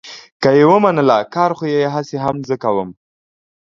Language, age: Pashto, 30-39